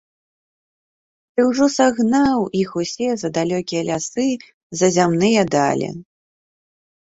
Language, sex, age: Belarusian, female, 30-39